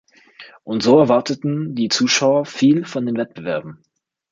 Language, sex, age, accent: German, male, under 19, Deutschland Deutsch